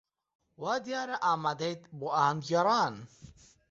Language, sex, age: Central Kurdish, male, 19-29